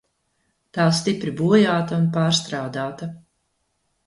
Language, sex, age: Latvian, female, 60-69